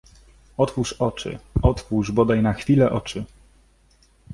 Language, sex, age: Polish, male, 19-29